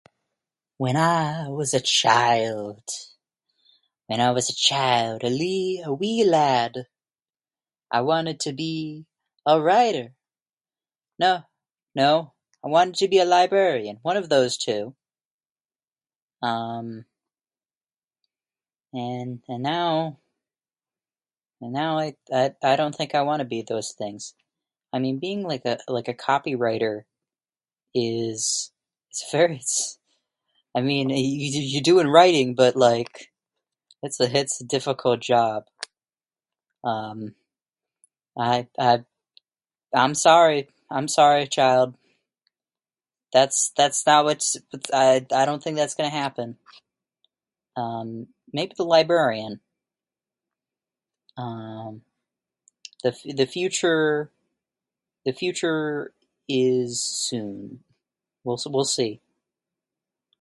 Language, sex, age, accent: English, male, 19-29, United States English